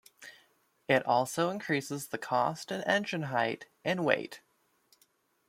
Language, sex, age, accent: English, male, under 19, United States English